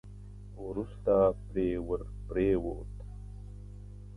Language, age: Pashto, 40-49